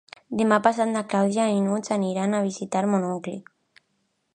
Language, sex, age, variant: Catalan, female, under 19, Alacantí